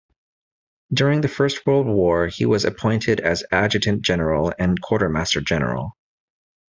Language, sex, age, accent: English, male, 30-39, United States English